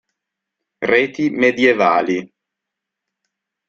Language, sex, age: Italian, male, 30-39